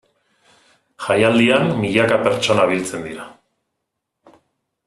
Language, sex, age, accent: Basque, male, 40-49, Mendebalekoa (Araba, Bizkaia, Gipuzkoako mendebaleko herri batzuk)